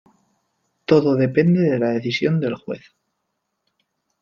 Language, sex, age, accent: Spanish, male, 19-29, España: Norte peninsular (Asturias, Castilla y León, Cantabria, País Vasco, Navarra, Aragón, La Rioja, Guadalajara, Cuenca)